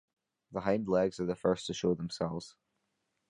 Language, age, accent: English, under 19, Scottish English